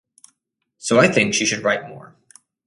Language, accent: English, United States English